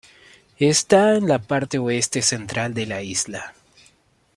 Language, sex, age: Spanish, male, 19-29